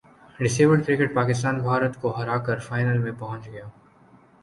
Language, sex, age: Urdu, male, 19-29